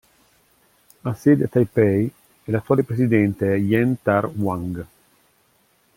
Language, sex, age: Italian, male, 50-59